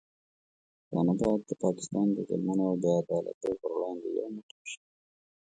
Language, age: Pashto, 19-29